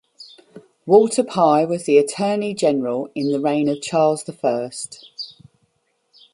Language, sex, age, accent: English, female, 40-49, England English